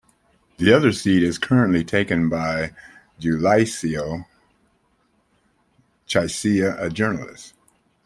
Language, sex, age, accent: English, male, 60-69, United States English